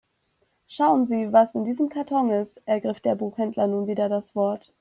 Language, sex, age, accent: German, female, 19-29, Deutschland Deutsch